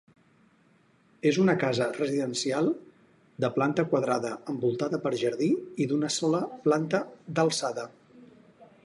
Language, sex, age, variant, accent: Catalan, male, 40-49, Central, central